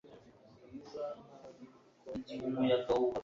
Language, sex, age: Kinyarwanda, male, under 19